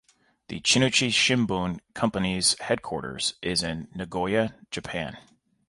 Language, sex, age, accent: English, male, 30-39, United States English